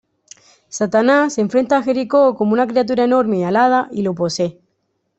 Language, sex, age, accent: Spanish, female, 19-29, España: Sur peninsular (Andalucia, Extremadura, Murcia)